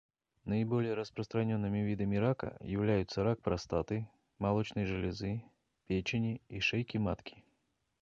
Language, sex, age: Russian, male, 40-49